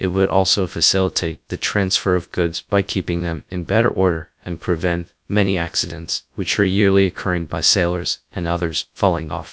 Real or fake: fake